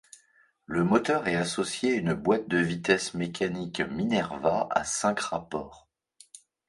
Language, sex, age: French, male, 40-49